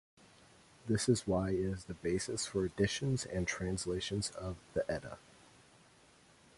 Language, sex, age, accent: English, male, 19-29, United States English